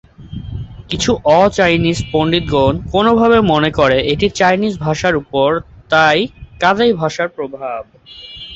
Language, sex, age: Bengali, male, under 19